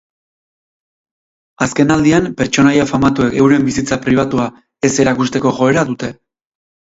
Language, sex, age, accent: Basque, male, 30-39, Erdialdekoa edo Nafarra (Gipuzkoa, Nafarroa)